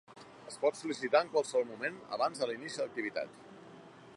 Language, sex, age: Catalan, male, 50-59